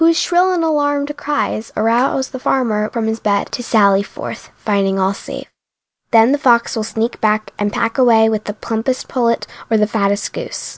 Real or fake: real